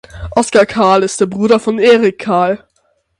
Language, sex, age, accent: German, male, under 19, Österreichisches Deutsch